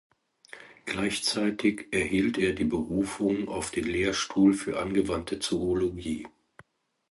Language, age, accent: German, 60-69, Deutschland Deutsch